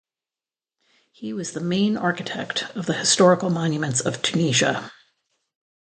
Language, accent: English, United States English